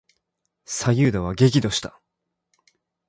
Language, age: Japanese, 19-29